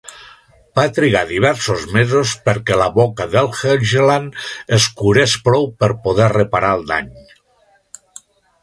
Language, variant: Catalan, Nord-Occidental